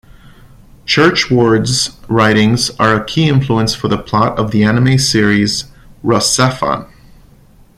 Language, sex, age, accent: English, male, 30-39, United States English